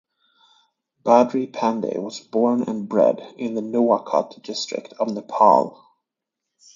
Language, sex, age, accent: English, male, 30-39, United States English